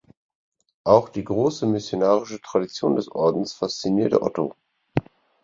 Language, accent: German, Deutschland Deutsch